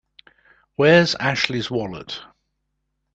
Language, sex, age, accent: English, male, 70-79, England English